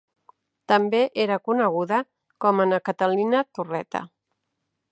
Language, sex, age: Catalan, female, 50-59